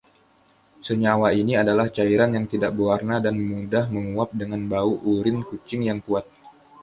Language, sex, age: Indonesian, male, 19-29